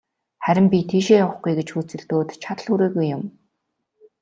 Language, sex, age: Mongolian, female, 19-29